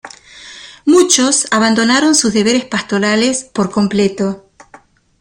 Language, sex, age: Spanish, female, 50-59